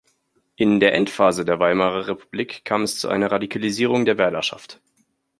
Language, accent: German, Deutschland Deutsch